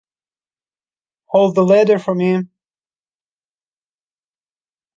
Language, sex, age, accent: English, male, 30-39, United States English